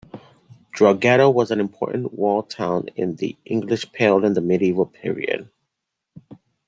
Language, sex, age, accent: English, male, 40-49, United States English